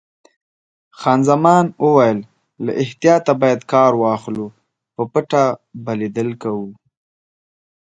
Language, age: Pashto, 19-29